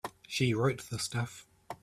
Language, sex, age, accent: English, male, 30-39, New Zealand English